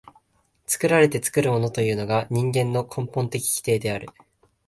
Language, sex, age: Japanese, male, 19-29